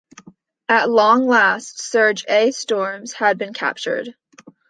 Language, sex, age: English, female, under 19